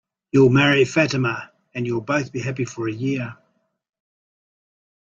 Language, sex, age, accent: English, male, 60-69, New Zealand English